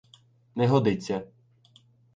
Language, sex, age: Ukrainian, male, 19-29